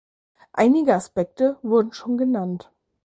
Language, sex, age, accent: German, female, 19-29, Deutschland Deutsch